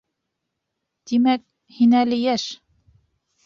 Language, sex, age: Bashkir, female, 19-29